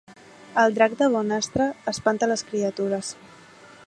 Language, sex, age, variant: Catalan, female, 19-29, Central